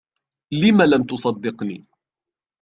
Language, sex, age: Arabic, male, 19-29